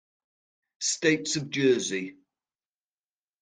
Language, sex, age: English, male, 50-59